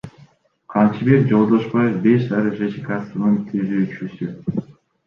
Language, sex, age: Kyrgyz, male, 19-29